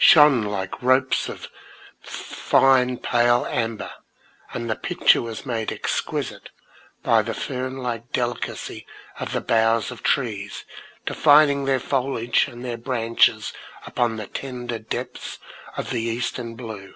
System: none